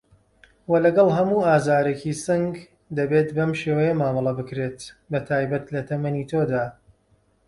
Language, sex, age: Central Kurdish, male, 40-49